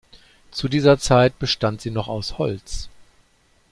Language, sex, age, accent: German, male, 50-59, Deutschland Deutsch